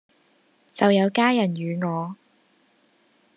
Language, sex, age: Chinese, female, 19-29